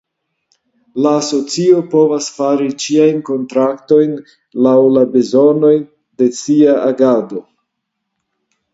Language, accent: Esperanto, Internacia